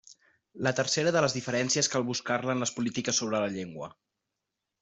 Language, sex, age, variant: Catalan, male, 19-29, Central